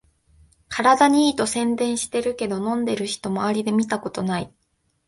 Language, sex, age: Japanese, female, 19-29